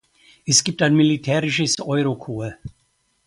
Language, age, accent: German, 70-79, Deutschland Deutsch